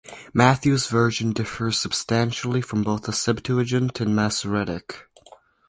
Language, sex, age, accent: English, male, under 19, Canadian English